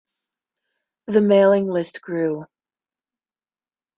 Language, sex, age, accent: English, female, under 19, United States English